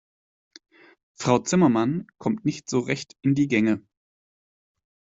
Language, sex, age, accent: German, male, 19-29, Deutschland Deutsch